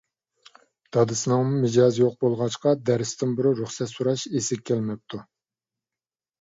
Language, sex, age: Uyghur, male, 40-49